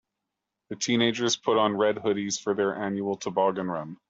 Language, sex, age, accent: English, male, 30-39, Canadian English